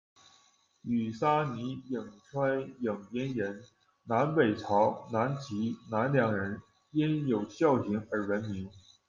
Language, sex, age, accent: Chinese, male, 19-29, 出生地：辽宁省